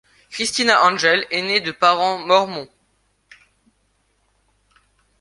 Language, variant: French, Français de métropole